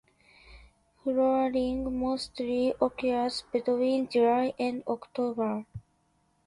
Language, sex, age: English, female, 19-29